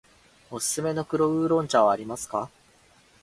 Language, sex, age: Japanese, male, 19-29